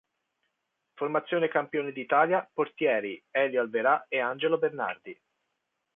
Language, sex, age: Italian, male, 40-49